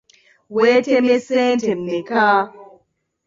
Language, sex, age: Ganda, female, 19-29